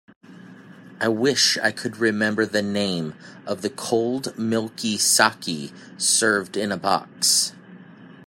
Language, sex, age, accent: English, male, 30-39, United States English